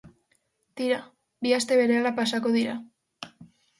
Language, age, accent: Basque, under 19, Mendebalekoa (Araba, Bizkaia, Gipuzkoako mendebaleko herri batzuk)